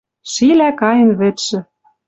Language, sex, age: Western Mari, female, 30-39